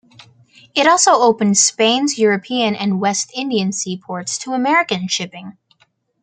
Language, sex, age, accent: English, female, under 19, United States English